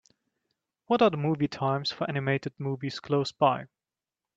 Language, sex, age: English, male, 30-39